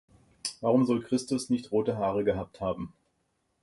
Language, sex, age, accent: German, male, 50-59, Deutschland Deutsch